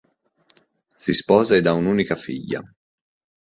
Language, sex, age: Italian, male, 19-29